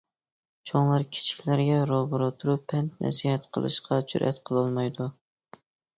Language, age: Uyghur, 30-39